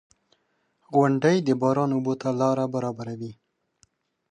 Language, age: Pashto, 19-29